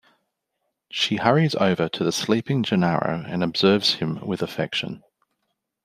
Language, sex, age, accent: English, male, 40-49, Australian English